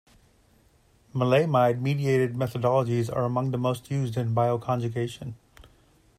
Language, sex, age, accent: English, male, 40-49, United States English